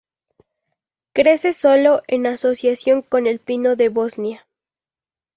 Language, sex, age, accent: Spanish, female, 19-29, México